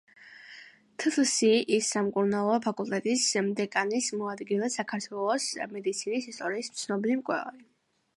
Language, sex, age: Georgian, female, under 19